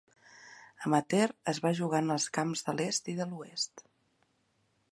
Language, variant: Catalan, Central